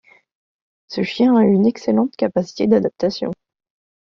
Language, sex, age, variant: French, female, 19-29, Français de métropole